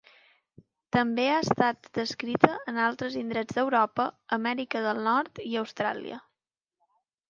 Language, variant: Catalan, Balear